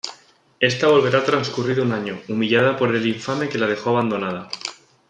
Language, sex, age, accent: Spanish, male, 19-29, España: Centro-Sur peninsular (Madrid, Toledo, Castilla-La Mancha)